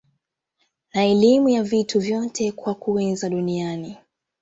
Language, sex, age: Swahili, female, 19-29